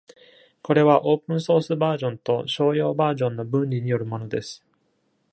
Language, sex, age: Japanese, male, 30-39